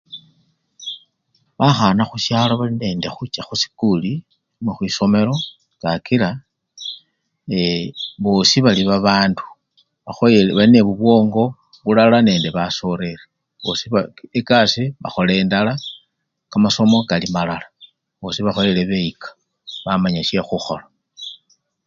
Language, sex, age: Luyia, male, 60-69